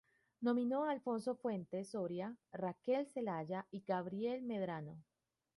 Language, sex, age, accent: Spanish, female, 30-39, Andino-Pacífico: Colombia, Perú, Ecuador, oeste de Bolivia y Venezuela andina